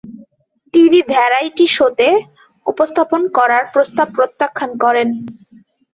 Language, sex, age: Bengali, female, 19-29